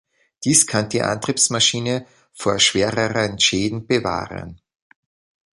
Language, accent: German, Österreichisches Deutsch